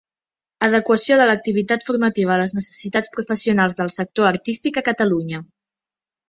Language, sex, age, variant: Catalan, female, 19-29, Central